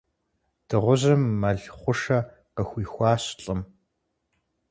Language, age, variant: Kabardian, 19-29, Адыгэбзэ (Къэбэрдей, Кирил, псоми зэдай)